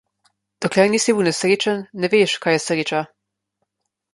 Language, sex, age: Slovenian, female, under 19